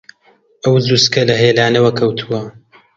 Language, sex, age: Central Kurdish, male, under 19